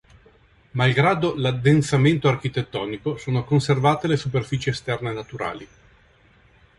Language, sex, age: Italian, male, 50-59